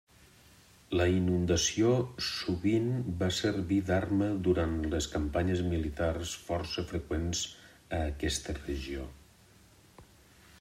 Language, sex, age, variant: Catalan, male, 50-59, Nord-Occidental